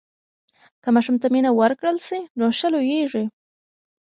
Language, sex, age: Pashto, female, 19-29